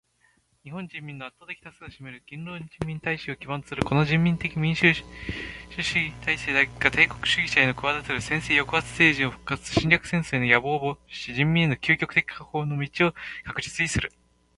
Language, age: Japanese, 19-29